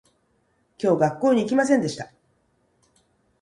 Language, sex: Japanese, female